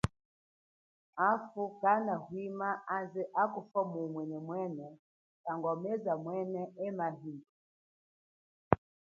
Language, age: Chokwe, 40-49